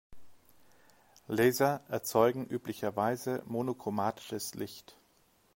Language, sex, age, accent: German, male, 50-59, Deutschland Deutsch